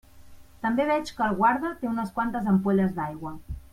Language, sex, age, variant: Catalan, female, 30-39, Central